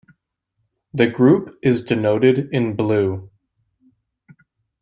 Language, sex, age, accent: English, male, 19-29, United States English